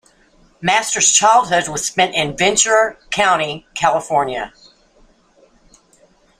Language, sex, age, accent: English, female, 50-59, United States English